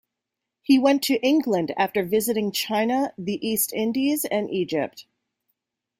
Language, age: English, 30-39